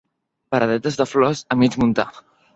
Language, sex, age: Catalan, male, under 19